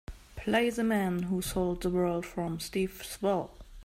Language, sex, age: English, female, 19-29